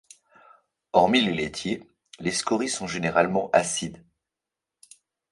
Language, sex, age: French, male, 40-49